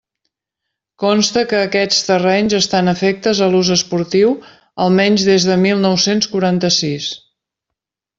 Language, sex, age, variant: Catalan, female, 50-59, Central